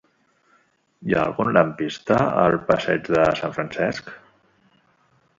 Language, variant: Catalan, Central